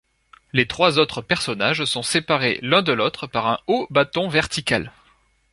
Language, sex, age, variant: French, male, 30-39, Français de métropole